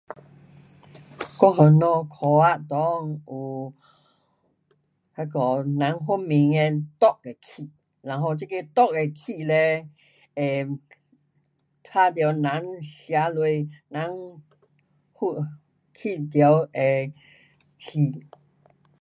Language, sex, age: Pu-Xian Chinese, female, 70-79